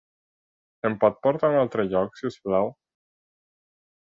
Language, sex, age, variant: Catalan, male, under 19, Nord-Occidental